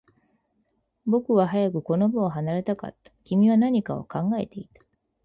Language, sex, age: Japanese, female, 30-39